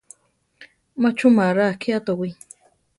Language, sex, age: Central Tarahumara, female, 30-39